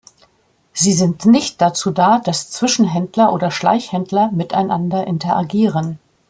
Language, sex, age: German, female, 50-59